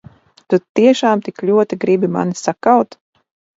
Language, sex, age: Latvian, female, 40-49